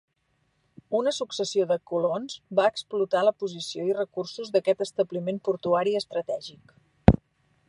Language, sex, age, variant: Catalan, female, 40-49, Central